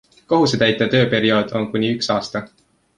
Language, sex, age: Estonian, male, 19-29